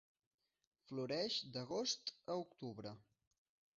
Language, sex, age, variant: Catalan, male, 30-39, Central